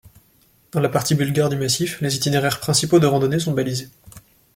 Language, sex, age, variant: French, male, 19-29, Français de métropole